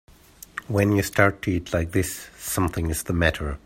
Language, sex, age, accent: English, male, 30-39, England English